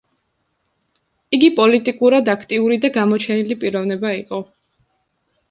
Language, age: Georgian, 19-29